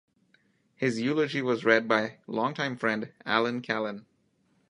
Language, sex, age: English, male, 19-29